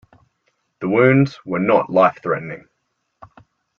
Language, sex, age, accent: English, male, 30-39, Australian English